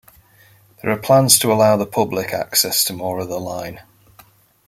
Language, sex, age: English, male, 40-49